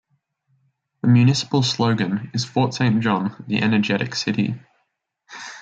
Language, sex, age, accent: English, male, under 19, Australian English